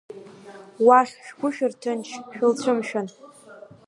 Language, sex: Abkhazian, female